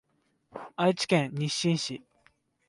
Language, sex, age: Japanese, male, under 19